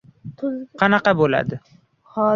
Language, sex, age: Uzbek, male, 19-29